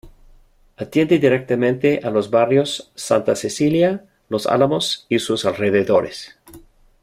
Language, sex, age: Spanish, male, 50-59